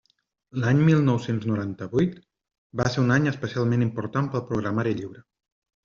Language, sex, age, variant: Catalan, male, 40-49, Central